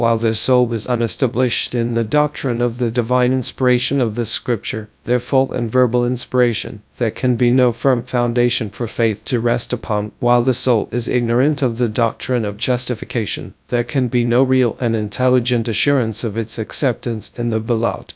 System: TTS, GradTTS